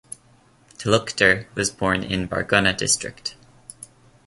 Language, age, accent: English, 19-29, Canadian English